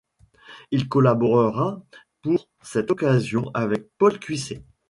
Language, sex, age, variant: French, male, 40-49, Français de métropole